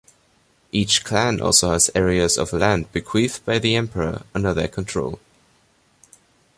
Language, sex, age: English, male, under 19